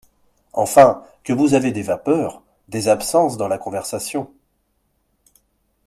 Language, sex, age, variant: French, male, 30-39, Français de métropole